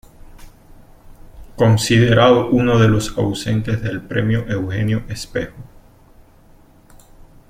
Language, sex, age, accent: Spanish, male, 30-39, Caribe: Cuba, Venezuela, Puerto Rico, República Dominicana, Panamá, Colombia caribeña, México caribeño, Costa del golfo de México